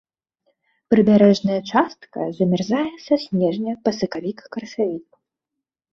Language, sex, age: Belarusian, female, 19-29